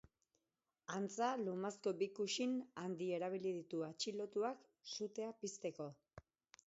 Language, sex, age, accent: Basque, female, 40-49, Erdialdekoa edo Nafarra (Gipuzkoa, Nafarroa)